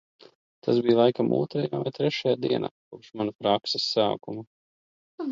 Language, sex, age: Latvian, male, 30-39